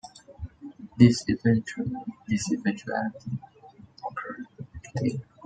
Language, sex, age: English, male, 19-29